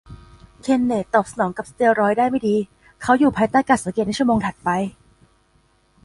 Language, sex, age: Thai, female, 19-29